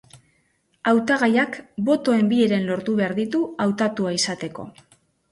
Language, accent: Basque, Mendebalekoa (Araba, Bizkaia, Gipuzkoako mendebaleko herri batzuk)